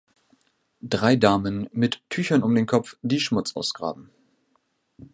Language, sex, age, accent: German, male, 19-29, Deutschland Deutsch